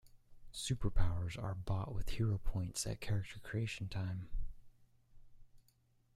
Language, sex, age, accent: English, male, 19-29, United States English